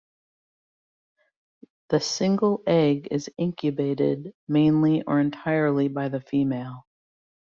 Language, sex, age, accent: English, female, 50-59, United States English